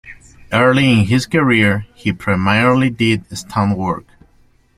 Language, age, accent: English, 30-39, United States English